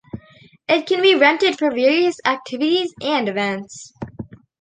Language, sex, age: English, female, under 19